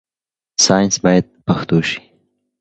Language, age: Pashto, 19-29